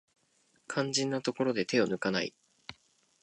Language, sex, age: Japanese, male, 19-29